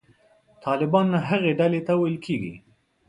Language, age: Pashto, 30-39